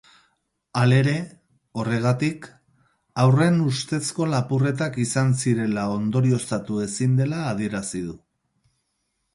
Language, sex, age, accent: Basque, male, 40-49, Mendebalekoa (Araba, Bizkaia, Gipuzkoako mendebaleko herri batzuk)